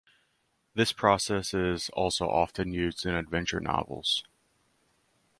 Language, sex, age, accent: English, male, 19-29, United States English